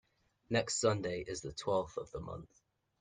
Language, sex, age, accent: English, male, under 19, England English